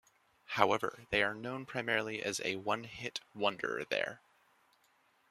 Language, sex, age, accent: English, male, 19-29, United States English